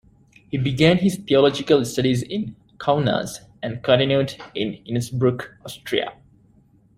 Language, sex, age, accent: English, male, 19-29, United States English